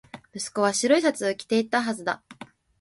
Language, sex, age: Japanese, female, 19-29